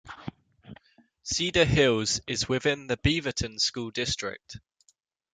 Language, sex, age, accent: English, male, 19-29, England English